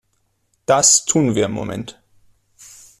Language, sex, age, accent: German, male, 19-29, Deutschland Deutsch